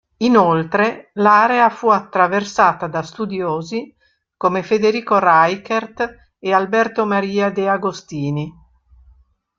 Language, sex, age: Italian, female, 70-79